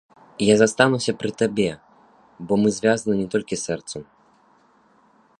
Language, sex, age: Belarusian, male, 19-29